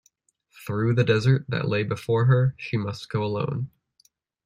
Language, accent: English, United States English